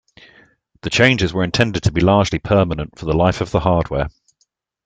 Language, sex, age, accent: English, male, 40-49, England English